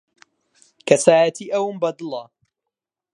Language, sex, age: Central Kurdish, male, 19-29